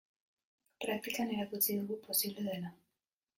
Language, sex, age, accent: Basque, female, 19-29, Mendebalekoa (Araba, Bizkaia, Gipuzkoako mendebaleko herri batzuk)